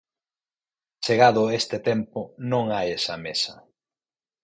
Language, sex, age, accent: Galician, male, 50-59, Normativo (estándar)